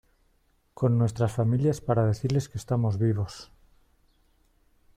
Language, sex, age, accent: Spanish, male, 40-49, España: Norte peninsular (Asturias, Castilla y León, Cantabria, País Vasco, Navarra, Aragón, La Rioja, Guadalajara, Cuenca)